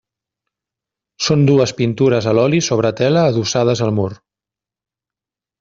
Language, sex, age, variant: Catalan, female, 30-39, Central